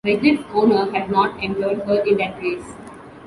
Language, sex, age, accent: English, female, 19-29, India and South Asia (India, Pakistan, Sri Lanka)